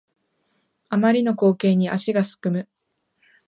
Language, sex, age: Japanese, female, 19-29